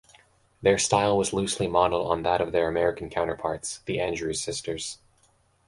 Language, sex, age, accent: English, male, 19-29, United States English